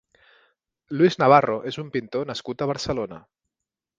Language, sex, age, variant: Catalan, male, 30-39, Central